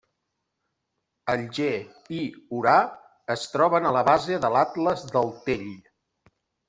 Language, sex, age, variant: Catalan, male, 50-59, Septentrional